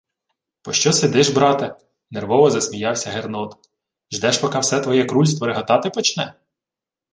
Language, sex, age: Ukrainian, male, 30-39